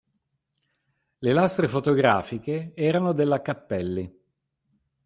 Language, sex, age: Italian, male, 50-59